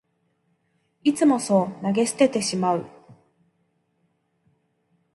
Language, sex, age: Japanese, female, 30-39